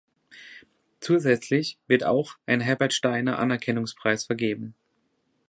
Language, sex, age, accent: German, male, 30-39, Deutschland Deutsch